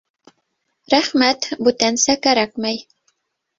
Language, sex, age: Bashkir, female, 30-39